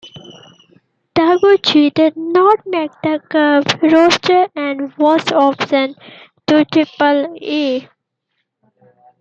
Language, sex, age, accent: English, female, 19-29, United States English